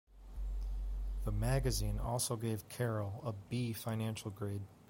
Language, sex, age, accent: English, male, 30-39, United States English